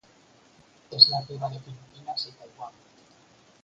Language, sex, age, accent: Spanish, male, 50-59, España: Norte peninsular (Asturias, Castilla y León, Cantabria, País Vasco, Navarra, Aragón, La Rioja, Guadalajara, Cuenca)